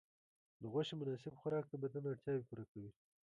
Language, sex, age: Pashto, male, 30-39